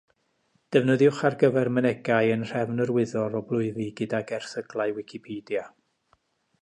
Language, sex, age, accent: Welsh, male, 50-59, Y Deyrnas Unedig Cymraeg